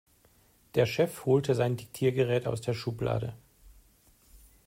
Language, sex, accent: German, male, Deutschland Deutsch